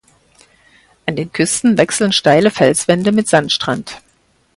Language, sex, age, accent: German, female, 50-59, Deutschland Deutsch